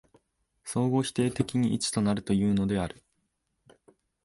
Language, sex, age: Japanese, male, 19-29